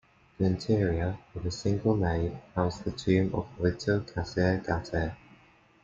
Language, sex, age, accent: English, male, under 19, England English